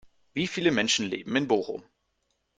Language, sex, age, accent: German, male, 19-29, Deutschland Deutsch